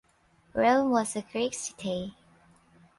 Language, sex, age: English, female, 19-29